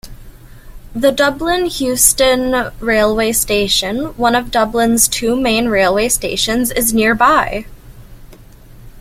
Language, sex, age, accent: English, female, under 19, Canadian English